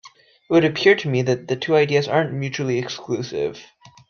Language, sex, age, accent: English, male, under 19, United States English